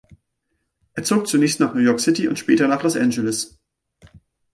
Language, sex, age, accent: German, male, 19-29, Deutschland Deutsch